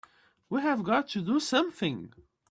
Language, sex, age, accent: English, male, 19-29, United States English